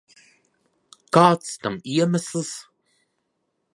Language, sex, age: Latvian, male, 30-39